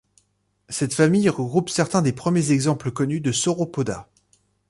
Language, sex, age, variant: French, male, 30-39, Français de métropole